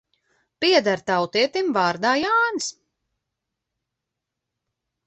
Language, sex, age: Latvian, female, 40-49